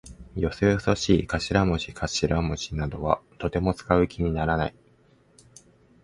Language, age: Japanese, 19-29